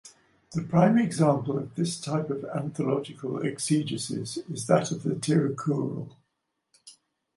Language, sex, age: English, male, 70-79